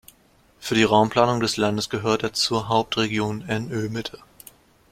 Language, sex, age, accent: German, male, under 19, Deutschland Deutsch